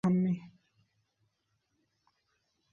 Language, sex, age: Bengali, male, 19-29